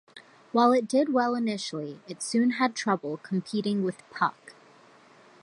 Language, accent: English, United States English